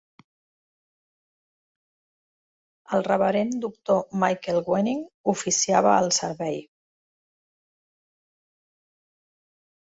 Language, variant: Catalan, Central